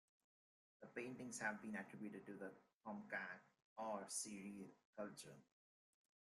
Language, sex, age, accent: English, male, 19-29, United States English